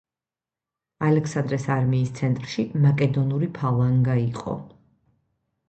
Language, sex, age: Georgian, female, 30-39